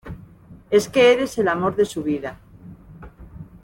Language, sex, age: Spanish, female, 50-59